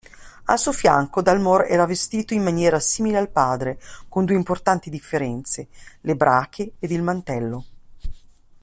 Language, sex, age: Italian, female, 50-59